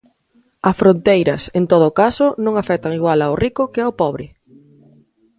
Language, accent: Galician, Atlántico (seseo e gheada)